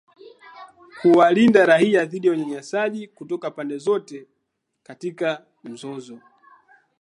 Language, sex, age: Swahili, male, 19-29